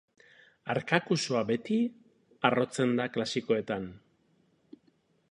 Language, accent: Basque, Erdialdekoa edo Nafarra (Gipuzkoa, Nafarroa)